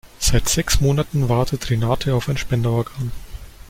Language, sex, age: German, male, 19-29